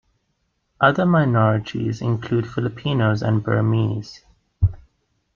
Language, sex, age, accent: English, male, 19-29, Southern African (South Africa, Zimbabwe, Namibia)